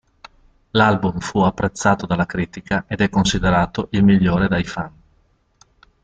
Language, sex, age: Italian, male, 40-49